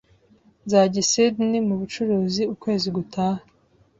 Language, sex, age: Kinyarwanda, female, 19-29